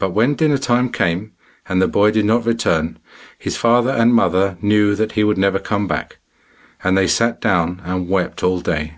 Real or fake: real